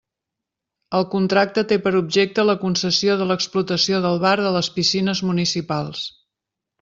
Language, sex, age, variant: Catalan, female, 50-59, Central